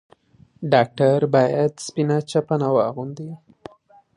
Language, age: Pashto, 19-29